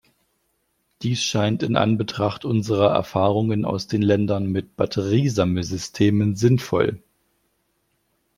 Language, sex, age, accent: German, male, 40-49, Deutschland Deutsch